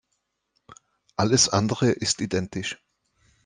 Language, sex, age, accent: German, male, 40-49, Österreichisches Deutsch